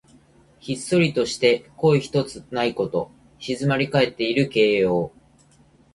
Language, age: Japanese, 30-39